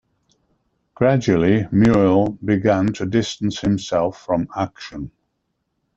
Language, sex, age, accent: English, male, 70-79, England English